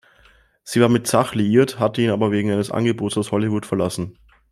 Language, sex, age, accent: German, male, 19-29, Österreichisches Deutsch